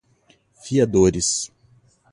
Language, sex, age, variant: Portuguese, male, 30-39, Portuguese (Brasil)